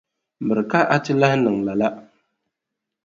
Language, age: Dagbani, 30-39